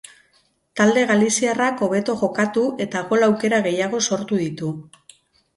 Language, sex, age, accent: Basque, female, 40-49, Mendebalekoa (Araba, Bizkaia, Gipuzkoako mendebaleko herri batzuk)